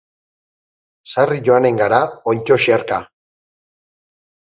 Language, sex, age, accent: Basque, male, 40-49, Erdialdekoa edo Nafarra (Gipuzkoa, Nafarroa)